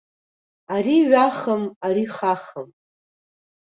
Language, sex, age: Abkhazian, female, 40-49